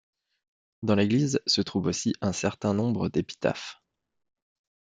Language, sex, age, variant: French, male, 30-39, Français de métropole